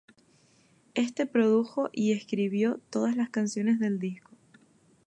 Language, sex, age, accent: Spanish, female, 19-29, España: Islas Canarias